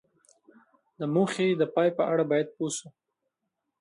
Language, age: Pashto, 19-29